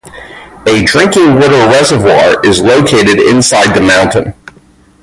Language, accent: English, United States English